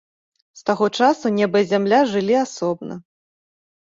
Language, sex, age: Belarusian, female, 30-39